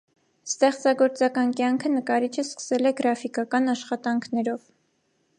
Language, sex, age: Armenian, female, 19-29